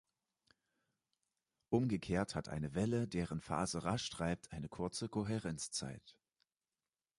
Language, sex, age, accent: German, male, 30-39, Deutschland Deutsch